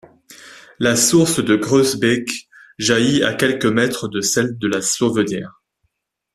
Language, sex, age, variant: French, male, 19-29, Français de métropole